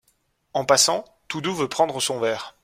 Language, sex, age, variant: French, male, 19-29, Français de métropole